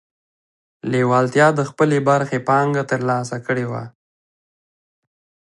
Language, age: Pashto, 19-29